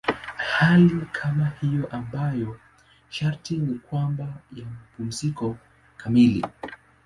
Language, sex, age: Swahili, male, 19-29